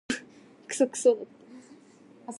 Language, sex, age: Japanese, female, 19-29